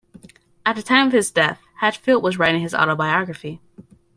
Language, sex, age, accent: English, female, under 19, United States English